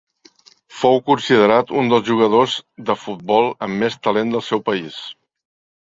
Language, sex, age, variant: Catalan, male, 60-69, Central